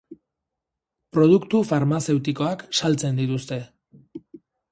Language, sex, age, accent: Basque, male, 30-39, Mendebalekoa (Araba, Bizkaia, Gipuzkoako mendebaleko herri batzuk)